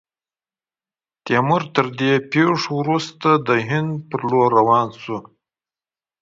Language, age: Pashto, 40-49